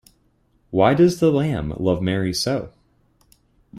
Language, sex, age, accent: English, male, 19-29, United States English